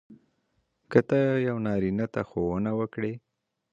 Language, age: Pashto, 19-29